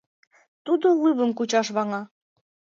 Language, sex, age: Mari, female, 19-29